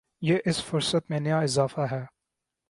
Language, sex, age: Urdu, male, 19-29